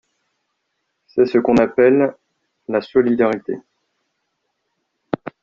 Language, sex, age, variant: French, male, 30-39, Français de métropole